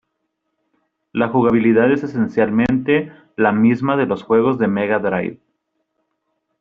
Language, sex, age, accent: Spanish, male, 19-29, México